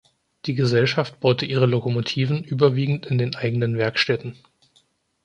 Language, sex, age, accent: German, male, 19-29, Deutschland Deutsch